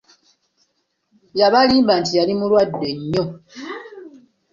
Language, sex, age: Ganda, female, 30-39